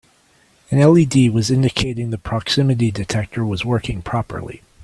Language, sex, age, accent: English, male, 40-49, United States English